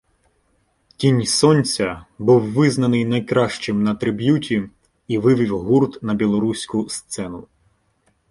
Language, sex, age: Ukrainian, male, 19-29